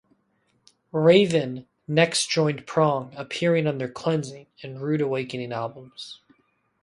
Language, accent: English, United States English